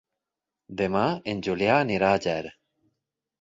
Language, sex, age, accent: Catalan, male, 40-49, valencià